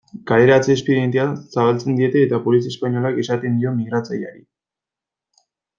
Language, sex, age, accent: Basque, male, 19-29, Erdialdekoa edo Nafarra (Gipuzkoa, Nafarroa)